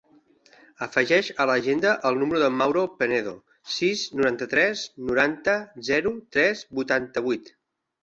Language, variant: Catalan, Central